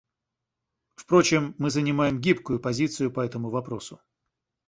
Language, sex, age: Russian, male, 40-49